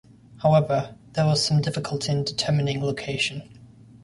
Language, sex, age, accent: English, male, 19-29, United States English